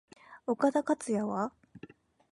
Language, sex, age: Japanese, female, 19-29